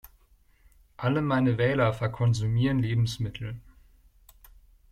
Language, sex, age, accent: German, male, 19-29, Deutschland Deutsch